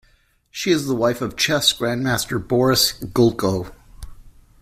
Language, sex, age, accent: English, male, 50-59, United States English